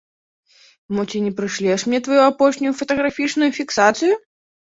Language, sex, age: Belarusian, female, 19-29